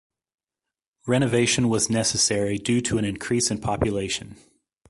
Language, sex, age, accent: English, male, 40-49, United States English